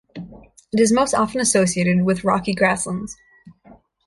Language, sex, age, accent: English, female, 19-29, United States English